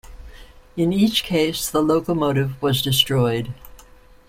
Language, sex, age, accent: English, female, 60-69, United States English